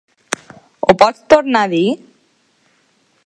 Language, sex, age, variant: Catalan, female, under 19, Balear